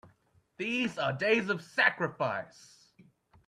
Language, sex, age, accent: English, male, 19-29, Australian English